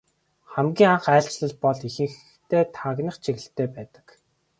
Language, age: Mongolian, 19-29